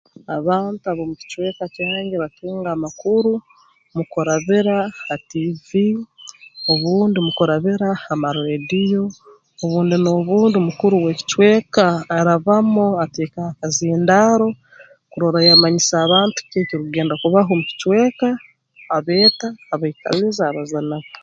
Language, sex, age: Tooro, female, 19-29